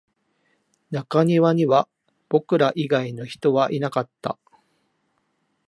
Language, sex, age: Japanese, male, 50-59